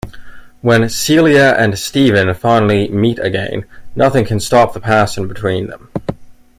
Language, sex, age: English, male, 19-29